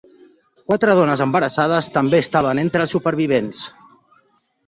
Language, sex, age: Catalan, male, 30-39